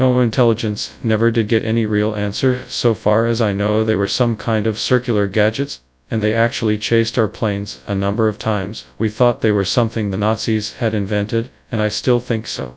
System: TTS, FastPitch